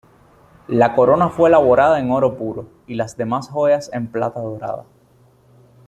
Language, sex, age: Spanish, male, 19-29